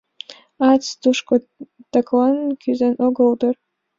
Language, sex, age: Mari, female, under 19